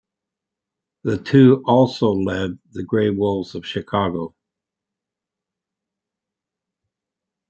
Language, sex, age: English, male, 50-59